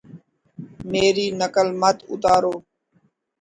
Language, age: Urdu, 40-49